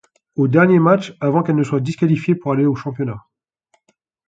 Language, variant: French, Français de métropole